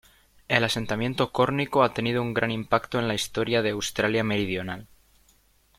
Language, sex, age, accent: Spanish, male, 19-29, España: Norte peninsular (Asturias, Castilla y León, Cantabria, País Vasco, Navarra, Aragón, La Rioja, Guadalajara, Cuenca)